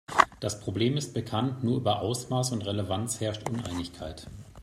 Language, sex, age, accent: German, male, 40-49, Deutschland Deutsch